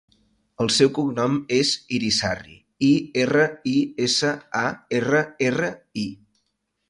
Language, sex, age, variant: Catalan, male, 19-29, Central